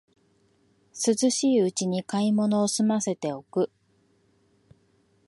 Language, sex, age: Japanese, female, 40-49